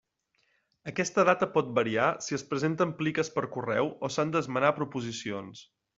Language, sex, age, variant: Catalan, male, 19-29, Central